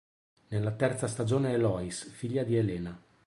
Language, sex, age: Italian, male, 40-49